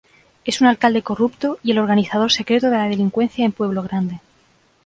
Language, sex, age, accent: Spanish, female, 30-39, España: Centro-Sur peninsular (Madrid, Toledo, Castilla-La Mancha)